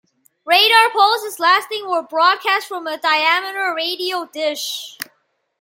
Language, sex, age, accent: English, male, under 19, United States English